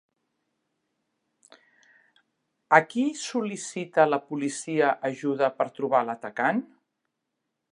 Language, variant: Catalan, Central